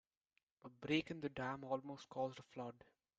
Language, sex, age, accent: English, male, under 19, India and South Asia (India, Pakistan, Sri Lanka)